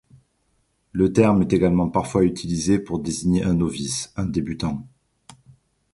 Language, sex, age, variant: French, male, 40-49, Français de métropole